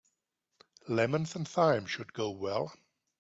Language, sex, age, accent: English, male, 50-59, United States English